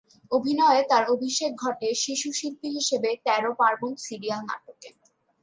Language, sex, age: Bengali, female, under 19